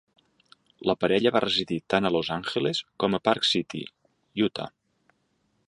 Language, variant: Catalan, Central